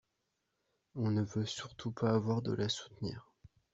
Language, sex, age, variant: French, male, under 19, Français de métropole